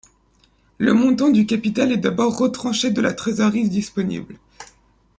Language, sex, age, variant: French, male, under 19, Français de métropole